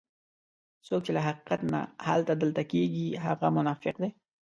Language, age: Pashto, 19-29